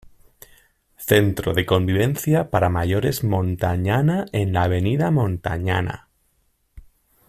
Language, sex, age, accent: Spanish, male, 30-39, España: Centro-Sur peninsular (Madrid, Toledo, Castilla-La Mancha)